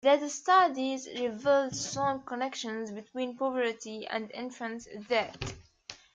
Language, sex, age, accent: English, female, 19-29, United States English